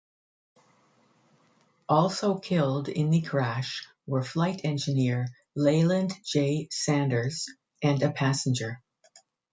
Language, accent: English, Canadian English